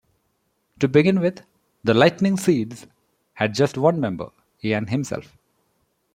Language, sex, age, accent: English, male, 40-49, India and South Asia (India, Pakistan, Sri Lanka)